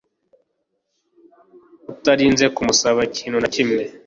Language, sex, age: Kinyarwanda, male, 19-29